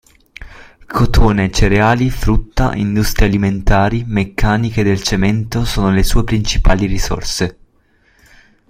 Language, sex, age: Italian, male, 19-29